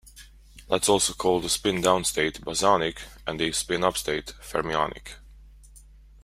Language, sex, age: English, male, 19-29